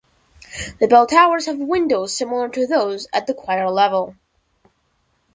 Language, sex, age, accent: English, male, under 19, United States English